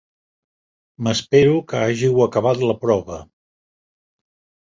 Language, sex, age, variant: Catalan, male, 60-69, Septentrional